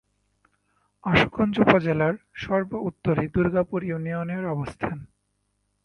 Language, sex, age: Bengali, male, 19-29